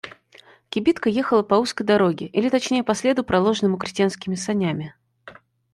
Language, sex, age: Russian, female, 30-39